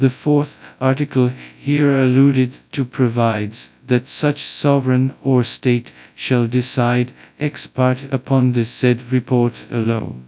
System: TTS, FastPitch